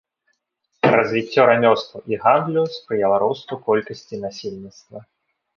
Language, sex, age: Belarusian, male, 19-29